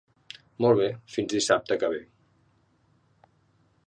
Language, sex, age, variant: Catalan, male, 50-59, Central